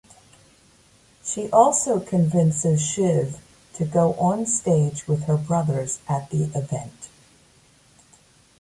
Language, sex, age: English, female, 60-69